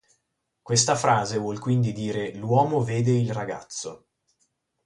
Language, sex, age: Italian, male, 30-39